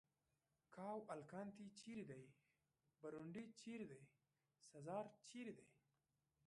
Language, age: Pashto, 19-29